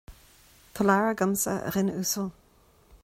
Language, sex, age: Irish, female, 40-49